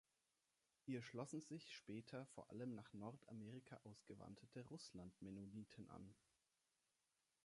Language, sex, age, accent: German, male, 19-29, Deutschland Deutsch